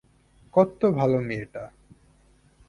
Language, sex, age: Bengali, male, 19-29